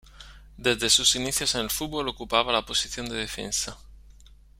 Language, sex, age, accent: Spanish, male, 40-49, España: Sur peninsular (Andalucia, Extremadura, Murcia)